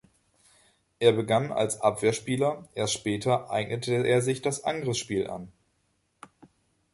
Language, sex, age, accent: German, male, 19-29, Deutschland Deutsch